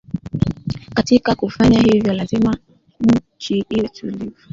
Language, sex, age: Swahili, female, 19-29